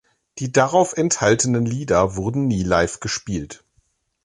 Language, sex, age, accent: German, male, 40-49, Deutschland Deutsch